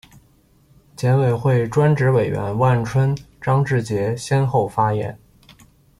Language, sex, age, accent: Chinese, male, 19-29, 出生地：北京市